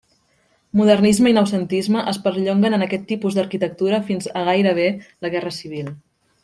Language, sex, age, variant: Catalan, female, 19-29, Central